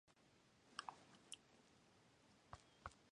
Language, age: Japanese, 19-29